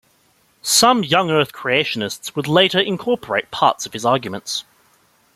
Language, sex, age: English, male, 19-29